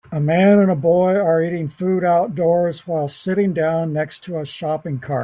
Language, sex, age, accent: English, male, 70-79, United States English